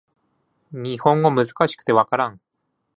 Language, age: Japanese, 40-49